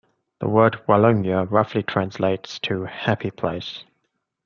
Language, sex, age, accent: English, male, 19-29, England English